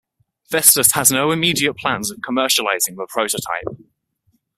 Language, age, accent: English, 19-29, England English